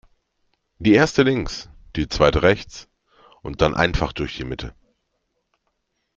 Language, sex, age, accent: German, male, 30-39, Deutschland Deutsch